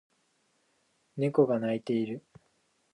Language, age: Japanese, 19-29